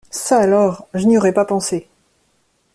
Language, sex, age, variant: French, female, 40-49, Français de métropole